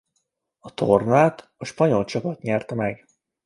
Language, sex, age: Hungarian, male, 19-29